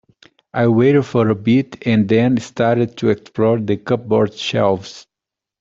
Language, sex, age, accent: English, male, 30-39, United States English